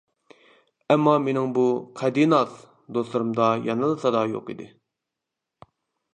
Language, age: Uyghur, 30-39